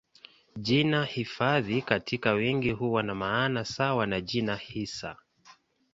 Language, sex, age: Swahili, male, 19-29